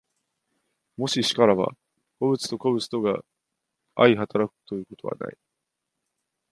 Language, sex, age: Japanese, male, 19-29